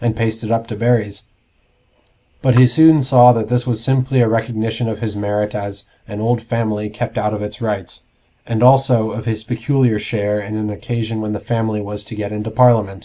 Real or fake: real